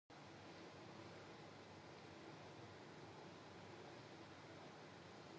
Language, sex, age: Russian, female, 30-39